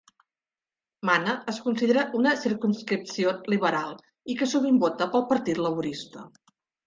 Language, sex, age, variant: Catalan, female, 50-59, Nord-Occidental